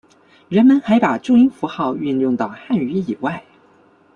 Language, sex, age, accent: Chinese, male, 19-29, 出生地：广东省